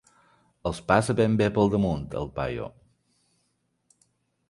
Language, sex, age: Catalan, male, 40-49